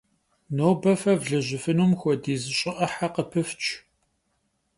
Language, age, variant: Kabardian, 40-49, Адыгэбзэ (Къэбэрдей, Кирил, псоми зэдай)